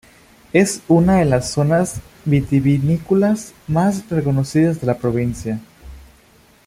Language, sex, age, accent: Spanish, male, under 19, México